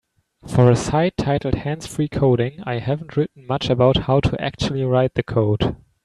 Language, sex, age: English, male, 19-29